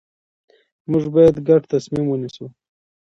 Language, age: Pashto, 30-39